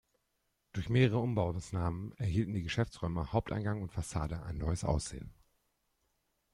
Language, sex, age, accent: German, male, 30-39, Deutschland Deutsch